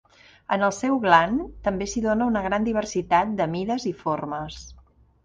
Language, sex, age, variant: Catalan, female, 50-59, Central